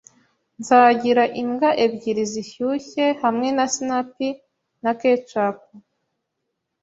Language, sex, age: Kinyarwanda, female, 19-29